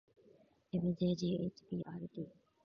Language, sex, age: Japanese, female, 19-29